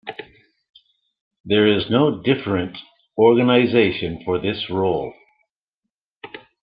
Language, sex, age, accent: English, male, 60-69, Canadian English